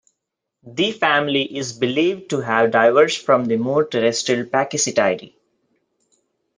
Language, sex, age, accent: English, male, 19-29, India and South Asia (India, Pakistan, Sri Lanka)